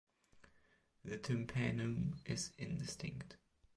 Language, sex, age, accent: English, male, 19-29, United States English